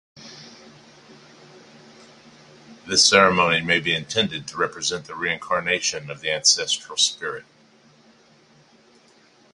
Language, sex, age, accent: English, male, 40-49, United States English